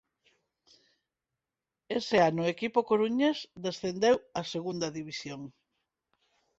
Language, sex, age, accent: Galician, female, 50-59, Normativo (estándar); Neofalante